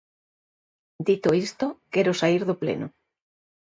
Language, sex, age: Galician, female, 50-59